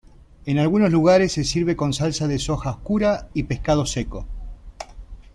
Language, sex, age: Spanish, male, 40-49